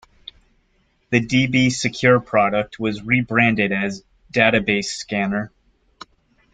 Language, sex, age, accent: English, male, 30-39, United States English